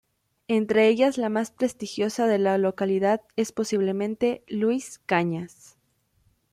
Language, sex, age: Spanish, female, 19-29